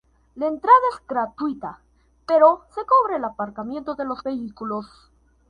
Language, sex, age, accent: Spanish, male, under 19, Andino-Pacífico: Colombia, Perú, Ecuador, oeste de Bolivia y Venezuela andina